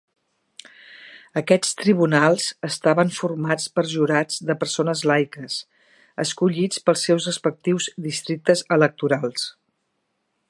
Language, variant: Catalan, Central